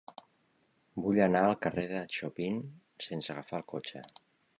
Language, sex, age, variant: Catalan, male, 50-59, Central